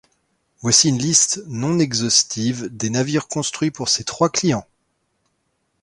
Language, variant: French, Français de métropole